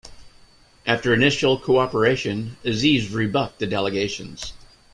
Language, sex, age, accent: English, male, 40-49, United States English